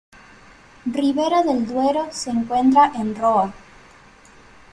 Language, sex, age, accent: Spanish, female, 19-29, Rioplatense: Argentina, Uruguay, este de Bolivia, Paraguay